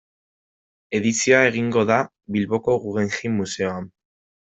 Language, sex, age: Basque, male, 19-29